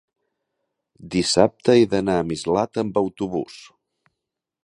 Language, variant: Catalan, Central